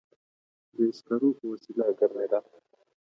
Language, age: Pashto, 30-39